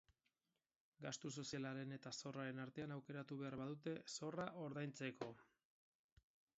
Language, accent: Basque, Erdialdekoa edo Nafarra (Gipuzkoa, Nafarroa)